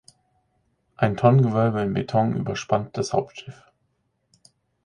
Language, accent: German, Deutschland Deutsch